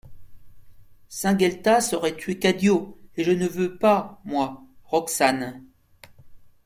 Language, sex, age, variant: French, male, 50-59, Français de métropole